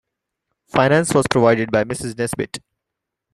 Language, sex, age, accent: English, male, 19-29, India and South Asia (India, Pakistan, Sri Lanka)